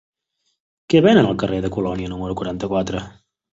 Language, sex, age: Catalan, male, 30-39